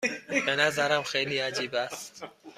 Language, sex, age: Persian, male, 30-39